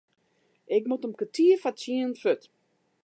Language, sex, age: Western Frisian, female, 40-49